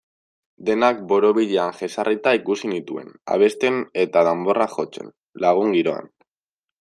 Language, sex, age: Basque, male, 19-29